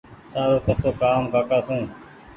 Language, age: Goaria, 19-29